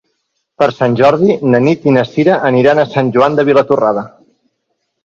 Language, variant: Catalan, Central